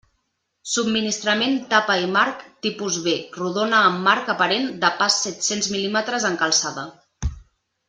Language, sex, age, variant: Catalan, female, 30-39, Central